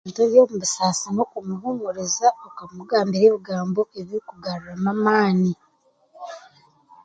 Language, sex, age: Chiga, male, 30-39